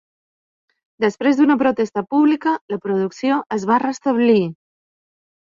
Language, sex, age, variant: Catalan, female, 50-59, Balear